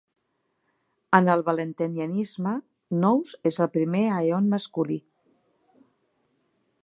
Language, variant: Catalan, Central